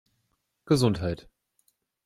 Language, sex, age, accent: German, male, 19-29, Deutschland Deutsch